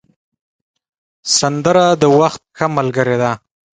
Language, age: Pashto, 19-29